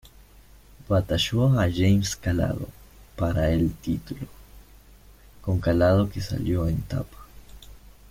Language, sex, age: Spanish, male, 19-29